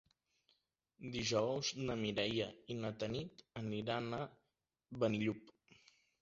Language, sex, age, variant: Catalan, male, 19-29, Nord-Occidental